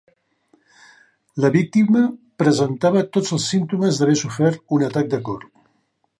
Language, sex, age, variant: Catalan, male, 70-79, Central